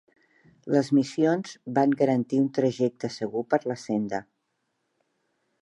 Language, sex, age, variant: Catalan, female, 40-49, Central